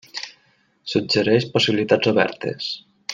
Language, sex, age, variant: Catalan, male, 19-29, Nord-Occidental